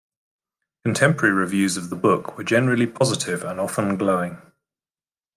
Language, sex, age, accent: English, male, 40-49, England English